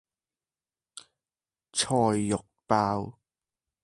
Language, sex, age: Cantonese, male, under 19